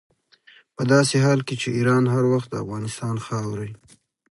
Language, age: Pashto, 30-39